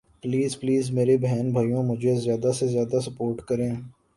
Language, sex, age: Urdu, male, 19-29